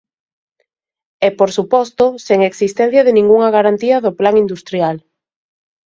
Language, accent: Galician, Central (gheada)